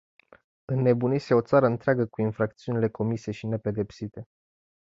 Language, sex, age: Romanian, male, 19-29